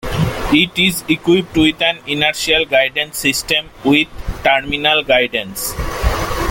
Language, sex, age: English, male, 30-39